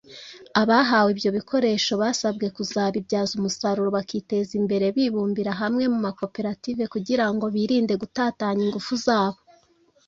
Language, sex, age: Kinyarwanda, female, 19-29